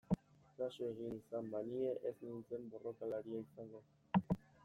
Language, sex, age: Basque, male, 19-29